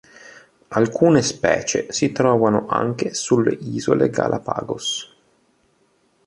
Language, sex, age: Italian, male, 19-29